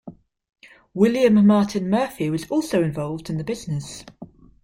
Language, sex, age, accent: English, female, 19-29, England English